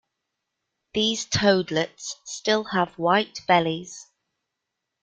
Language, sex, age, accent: English, female, 40-49, England English